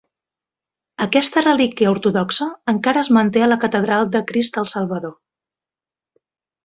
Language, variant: Catalan, Central